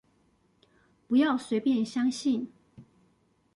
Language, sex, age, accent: Chinese, female, 40-49, 出生地：臺北市